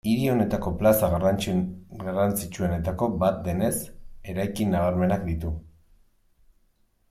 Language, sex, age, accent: Basque, male, 30-39, Mendebalekoa (Araba, Bizkaia, Gipuzkoako mendebaleko herri batzuk)